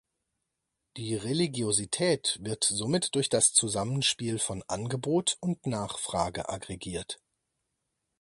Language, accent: German, Deutschland Deutsch